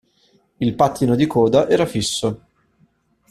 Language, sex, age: Italian, male, 19-29